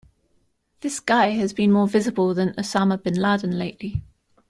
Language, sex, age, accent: English, female, 19-29, England English